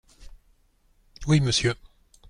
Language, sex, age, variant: French, male, 50-59, Français de métropole